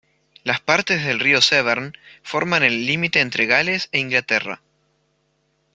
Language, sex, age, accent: Spanish, male, 19-29, Rioplatense: Argentina, Uruguay, este de Bolivia, Paraguay